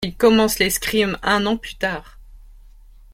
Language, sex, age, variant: French, male, under 19, Français de métropole